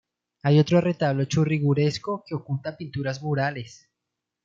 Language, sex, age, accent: Spanish, male, 19-29, Andino-Pacífico: Colombia, Perú, Ecuador, oeste de Bolivia y Venezuela andina